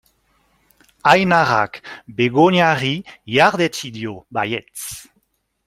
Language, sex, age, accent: Basque, male, 40-49, Nafar-lapurtarra edo Zuberotarra (Lapurdi, Nafarroa Beherea, Zuberoa)